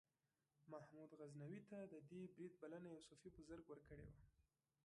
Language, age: Pashto, 19-29